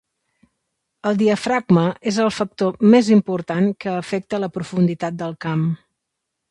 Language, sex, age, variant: Catalan, female, 40-49, Central